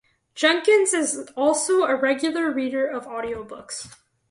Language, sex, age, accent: English, female, under 19, United States English